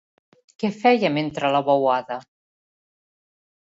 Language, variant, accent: Catalan, Central, central